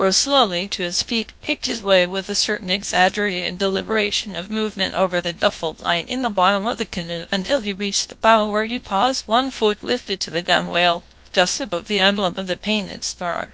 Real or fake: fake